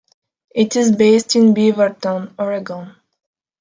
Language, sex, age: English, female, 19-29